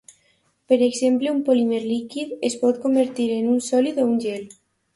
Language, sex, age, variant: Catalan, female, under 19, Alacantí